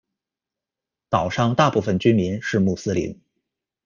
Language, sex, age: Chinese, male, 19-29